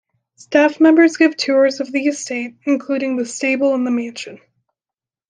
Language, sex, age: English, female, under 19